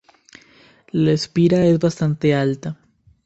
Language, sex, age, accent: Spanish, male, 19-29, Andino-Pacífico: Colombia, Perú, Ecuador, oeste de Bolivia y Venezuela andina